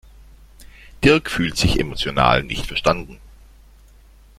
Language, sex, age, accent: German, male, 40-49, Deutschland Deutsch